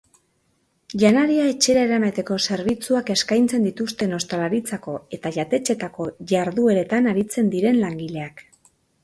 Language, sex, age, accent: Basque, female, 40-49, Mendebalekoa (Araba, Bizkaia, Gipuzkoako mendebaleko herri batzuk)